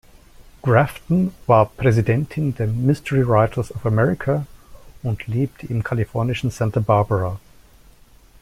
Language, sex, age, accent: German, male, 50-59, Deutschland Deutsch